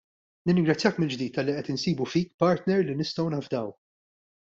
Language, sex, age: Maltese, male, 40-49